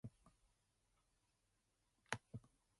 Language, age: English, 19-29